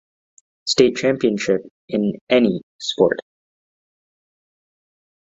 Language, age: English, under 19